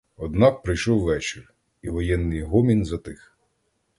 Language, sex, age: Ukrainian, male, 30-39